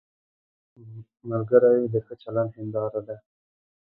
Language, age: Pashto, 30-39